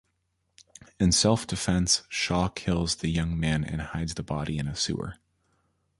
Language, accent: English, United States English